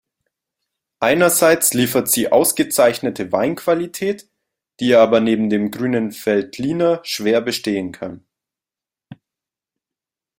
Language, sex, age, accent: German, male, 19-29, Deutschland Deutsch